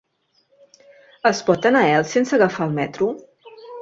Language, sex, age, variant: Catalan, female, 19-29, Central